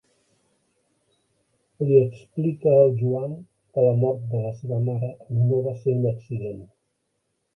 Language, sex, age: Catalan, male, 50-59